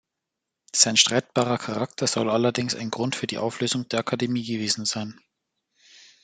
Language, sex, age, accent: German, male, 19-29, Deutschland Deutsch